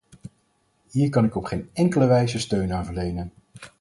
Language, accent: Dutch, Nederlands Nederlands